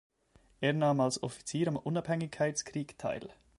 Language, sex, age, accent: German, male, 19-29, Schweizerdeutsch